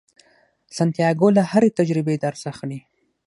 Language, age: Pashto, under 19